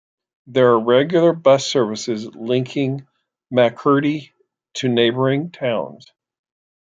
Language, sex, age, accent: English, male, 60-69, United States English